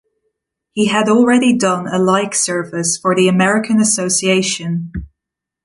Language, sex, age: English, female, 19-29